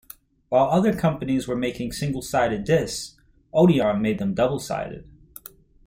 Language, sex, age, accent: English, male, 19-29, United States English